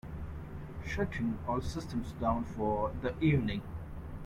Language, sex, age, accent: English, male, 19-29, India and South Asia (India, Pakistan, Sri Lanka)